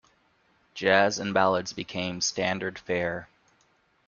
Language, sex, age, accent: English, male, 19-29, United States English